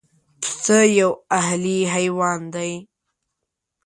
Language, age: Pashto, 19-29